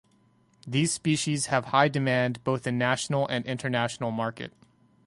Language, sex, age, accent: English, male, 30-39, United States English